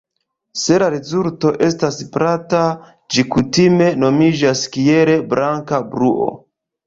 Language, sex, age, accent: Esperanto, male, 30-39, Internacia